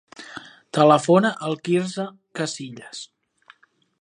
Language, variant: Catalan, Central